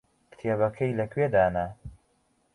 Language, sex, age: Central Kurdish, male, 19-29